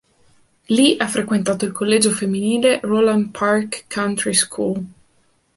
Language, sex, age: Italian, female, 19-29